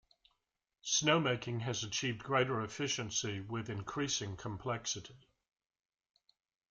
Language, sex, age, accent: English, male, 60-69, United States English